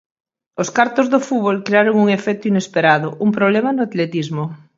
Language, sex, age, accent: Galician, female, 40-49, Central (gheada)